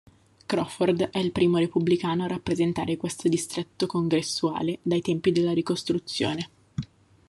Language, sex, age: Italian, female, 30-39